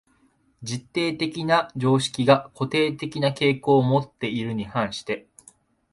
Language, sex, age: Japanese, male, 19-29